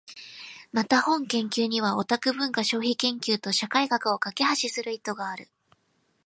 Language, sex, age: Japanese, female, 19-29